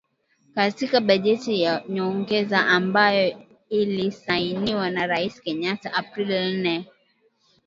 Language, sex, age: Swahili, female, 19-29